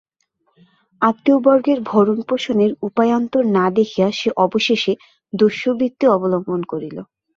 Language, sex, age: Bengali, female, 19-29